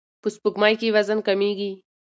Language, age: Pashto, 19-29